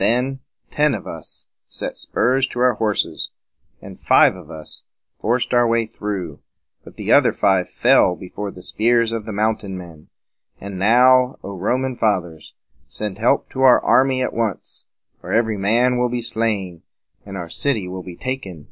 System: none